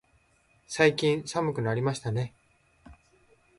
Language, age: Japanese, 40-49